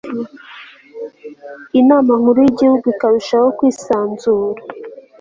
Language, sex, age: Kinyarwanda, female, 19-29